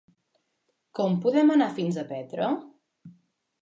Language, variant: Catalan, Central